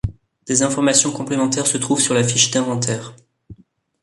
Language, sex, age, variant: French, male, 19-29, Français de métropole